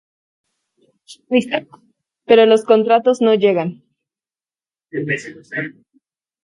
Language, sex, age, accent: Spanish, female, under 19, México